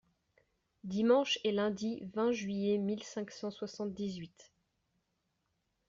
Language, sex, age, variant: French, female, 19-29, Français de métropole